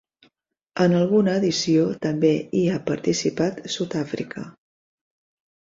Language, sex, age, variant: Catalan, female, 40-49, Central